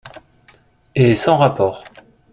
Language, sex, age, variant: French, male, 30-39, Français de métropole